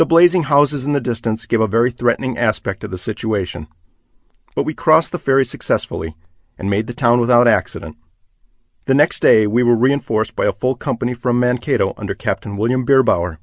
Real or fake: real